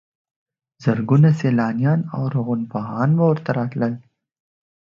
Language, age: Pashto, 19-29